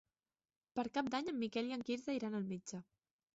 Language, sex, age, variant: Catalan, female, 19-29, Central